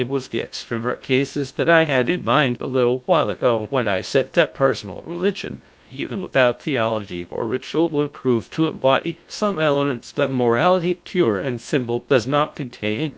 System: TTS, GlowTTS